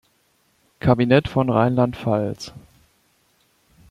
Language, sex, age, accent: German, male, 19-29, Deutschland Deutsch